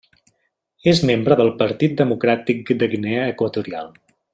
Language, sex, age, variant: Catalan, male, 19-29, Central